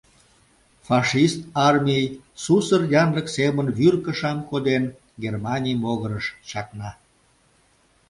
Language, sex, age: Mari, male, 60-69